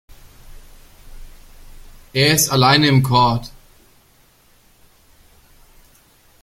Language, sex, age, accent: German, male, 19-29, Deutschland Deutsch